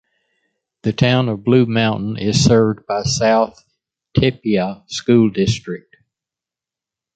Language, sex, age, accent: English, male, 70-79, United States English